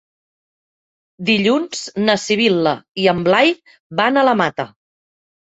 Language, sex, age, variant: Catalan, female, 40-49, Central